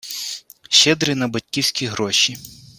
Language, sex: Ukrainian, male